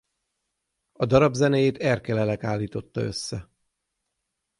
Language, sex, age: Hungarian, male, 40-49